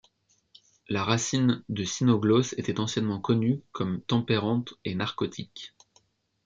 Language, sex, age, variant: French, male, under 19, Français de métropole